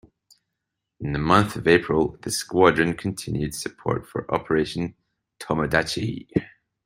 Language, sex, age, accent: English, male, 40-49, Scottish English